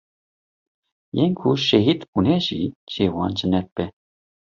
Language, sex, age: Kurdish, male, 40-49